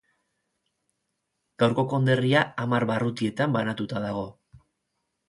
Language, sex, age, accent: Basque, male, 30-39, Erdialdekoa edo Nafarra (Gipuzkoa, Nafarroa)